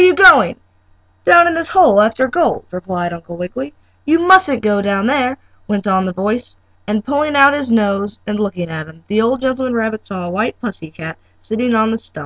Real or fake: real